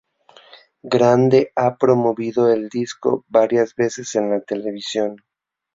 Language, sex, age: Spanish, male, 19-29